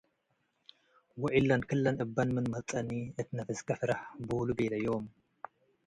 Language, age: Tigre, 19-29